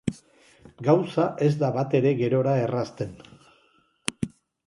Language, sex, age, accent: Basque, male, 50-59, Erdialdekoa edo Nafarra (Gipuzkoa, Nafarroa)